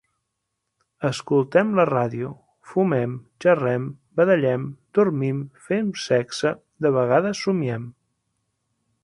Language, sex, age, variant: Catalan, male, 40-49, Central